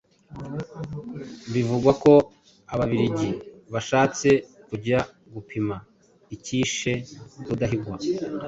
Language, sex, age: Kinyarwanda, male, 30-39